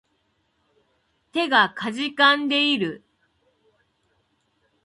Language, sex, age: Japanese, female, 50-59